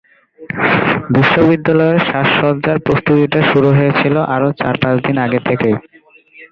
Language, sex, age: Bengali, male, 19-29